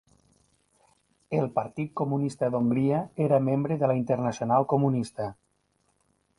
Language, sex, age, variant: Catalan, male, 50-59, Nord-Occidental